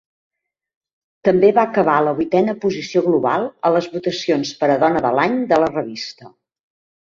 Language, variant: Catalan, Central